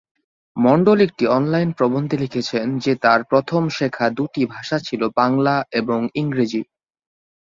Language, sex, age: Bengali, male, 19-29